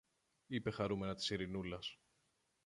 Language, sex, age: Greek, male, 30-39